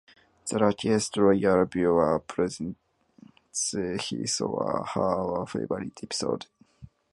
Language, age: English, 19-29